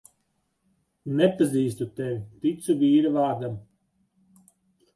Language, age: Latvian, 40-49